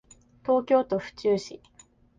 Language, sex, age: Japanese, female, 19-29